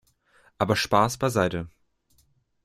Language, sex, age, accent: German, male, 19-29, Deutschland Deutsch